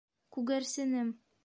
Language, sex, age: Bashkir, female, under 19